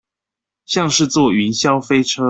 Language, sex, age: Chinese, male, 19-29